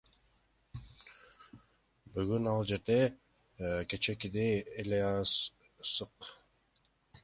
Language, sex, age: Kyrgyz, male, 19-29